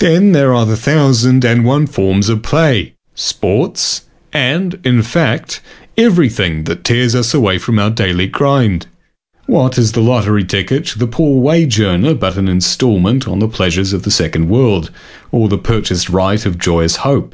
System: none